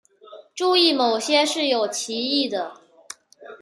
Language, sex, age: Chinese, male, under 19